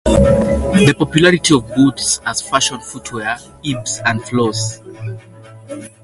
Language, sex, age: English, male, 19-29